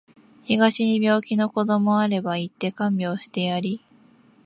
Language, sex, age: Japanese, female, 19-29